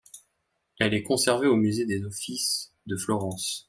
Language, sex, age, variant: French, male, 19-29, Français de métropole